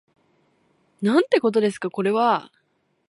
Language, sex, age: Japanese, female, under 19